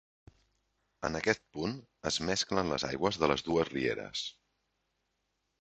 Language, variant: Catalan, Nord-Occidental